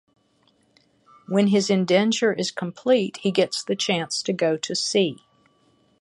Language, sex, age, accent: English, female, 60-69, United States English